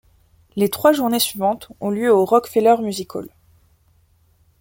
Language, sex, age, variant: French, female, 19-29, Français de métropole